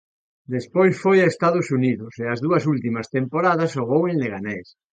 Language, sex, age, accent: Galician, male, 60-69, Atlántico (seseo e gheada)